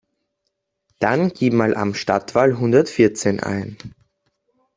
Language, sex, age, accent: German, male, under 19, Österreichisches Deutsch